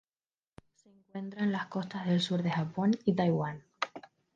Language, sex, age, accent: Spanish, female, 19-29, España: Islas Canarias